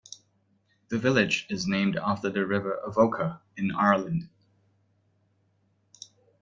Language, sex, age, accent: English, male, 30-39, Malaysian English